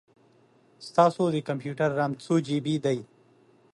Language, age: Pashto, 30-39